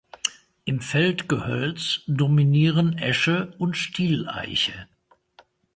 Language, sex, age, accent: German, male, 60-69, Deutschland Deutsch